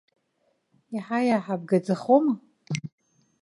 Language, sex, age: Abkhazian, female, 50-59